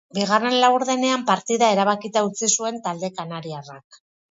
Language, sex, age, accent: Basque, female, 50-59, Mendebalekoa (Araba, Bizkaia, Gipuzkoako mendebaleko herri batzuk)